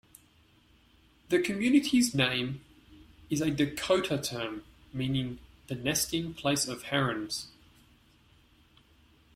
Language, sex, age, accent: English, male, 30-39, Australian English